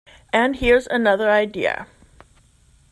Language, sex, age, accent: English, female, 30-39, United States English